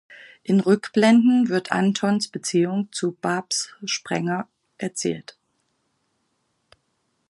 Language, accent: German, Deutschland Deutsch